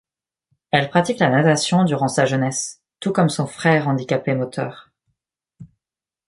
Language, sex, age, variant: French, male, under 19, Français de métropole